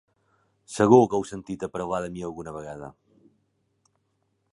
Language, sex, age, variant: Catalan, male, 40-49, Balear